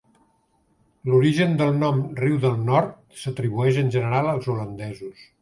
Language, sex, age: Catalan, male, 70-79